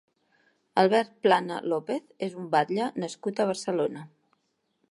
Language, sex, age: Catalan, female, 60-69